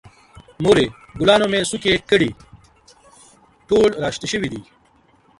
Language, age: Pashto, 40-49